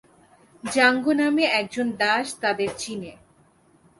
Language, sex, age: Bengali, female, 19-29